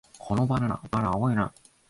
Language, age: Japanese, 19-29